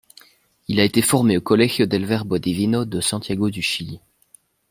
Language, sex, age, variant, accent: French, male, under 19, Français d'Europe, Français de Belgique